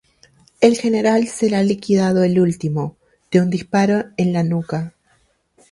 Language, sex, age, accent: Spanish, female, 19-29, Caribe: Cuba, Venezuela, Puerto Rico, República Dominicana, Panamá, Colombia caribeña, México caribeño, Costa del golfo de México